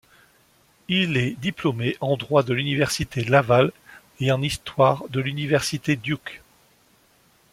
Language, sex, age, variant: French, male, 40-49, Français de métropole